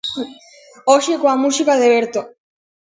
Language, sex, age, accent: Galician, female, 40-49, Central (gheada)